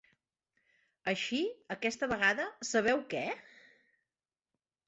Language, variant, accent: Catalan, Central, central